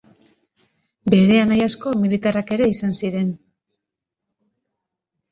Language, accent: Basque, Mendebalekoa (Araba, Bizkaia, Gipuzkoako mendebaleko herri batzuk)